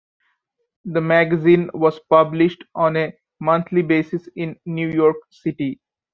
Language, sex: English, male